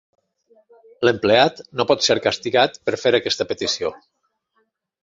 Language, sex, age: Catalan, male, 50-59